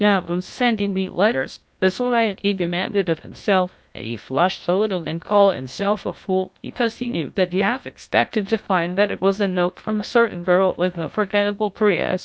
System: TTS, GlowTTS